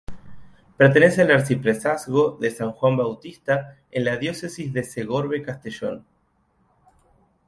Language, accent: Spanish, Rioplatense: Argentina, Uruguay, este de Bolivia, Paraguay